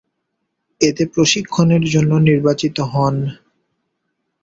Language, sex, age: Bengali, male, 19-29